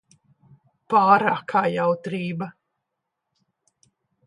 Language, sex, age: Latvian, female, 60-69